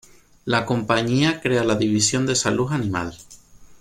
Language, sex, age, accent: Spanish, male, 19-29, España: Sur peninsular (Andalucia, Extremadura, Murcia)